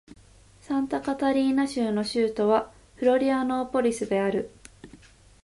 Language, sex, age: Japanese, female, 19-29